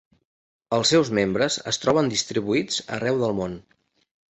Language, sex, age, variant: Catalan, male, 30-39, Central